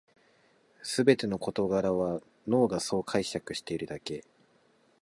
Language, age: Japanese, 19-29